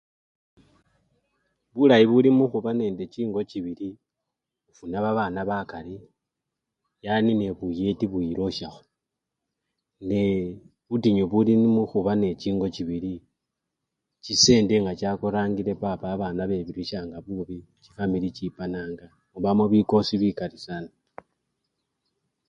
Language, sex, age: Luyia, male, 19-29